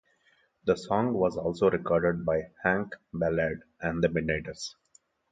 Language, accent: English, India and South Asia (India, Pakistan, Sri Lanka)